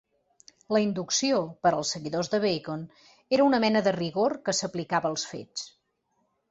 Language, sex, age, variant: Catalan, female, 40-49, Central